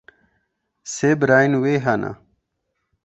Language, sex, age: Kurdish, male, 19-29